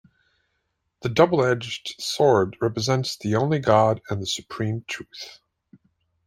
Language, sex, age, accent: English, male, 40-49, United States English